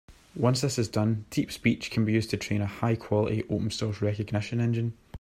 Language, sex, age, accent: English, male, 19-29, Scottish English